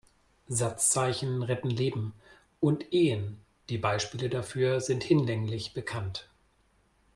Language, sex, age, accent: German, male, 40-49, Deutschland Deutsch